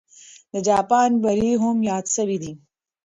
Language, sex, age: Pashto, female, 30-39